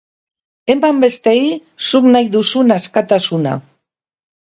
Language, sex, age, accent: Basque, female, 60-69, Mendebalekoa (Araba, Bizkaia, Gipuzkoako mendebaleko herri batzuk)